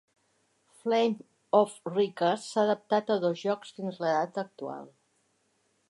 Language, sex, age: Catalan, female, 60-69